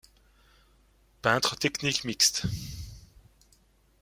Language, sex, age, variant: French, male, 30-39, Français de métropole